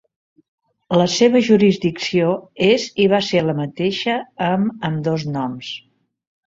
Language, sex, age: Catalan, female, 70-79